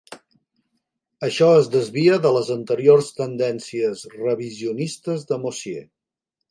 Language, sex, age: Catalan, male, 50-59